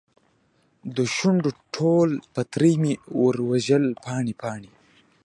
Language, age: Pashto, under 19